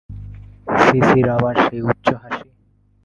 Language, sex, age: Bengali, male, 19-29